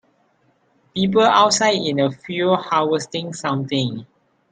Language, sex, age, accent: English, male, 19-29, Malaysian English